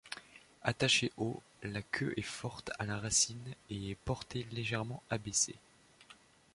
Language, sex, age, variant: French, male, 19-29, Français de métropole